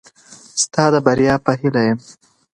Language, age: Pashto, under 19